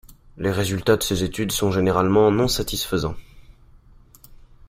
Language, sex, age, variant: French, male, under 19, Français de métropole